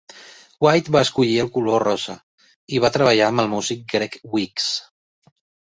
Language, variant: Catalan, Central